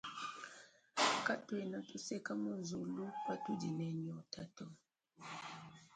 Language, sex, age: Luba-Lulua, female, 30-39